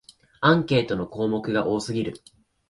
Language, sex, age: Japanese, male, 19-29